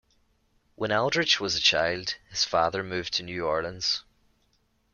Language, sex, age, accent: English, male, 30-39, Irish English